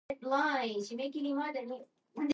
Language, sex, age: English, female, 19-29